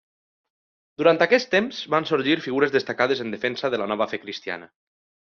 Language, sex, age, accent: Catalan, male, 19-29, valencià